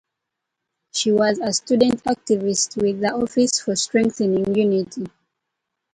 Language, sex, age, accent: English, female, 19-29, United States English